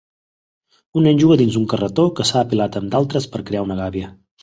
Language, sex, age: Catalan, male, 30-39